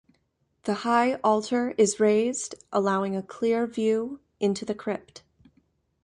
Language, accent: English, United States English